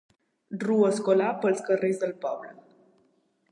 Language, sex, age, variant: Catalan, female, under 19, Balear